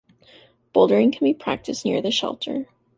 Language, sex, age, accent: English, female, 19-29, United States English